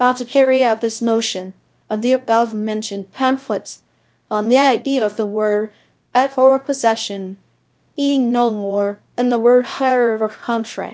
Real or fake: fake